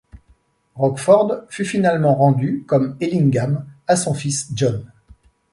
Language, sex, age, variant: French, male, 50-59, Français de métropole